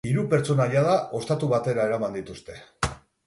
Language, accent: Basque, Mendebalekoa (Araba, Bizkaia, Gipuzkoako mendebaleko herri batzuk)